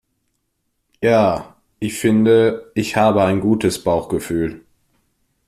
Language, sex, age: German, male, under 19